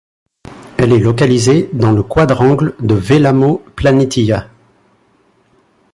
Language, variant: French, Français de métropole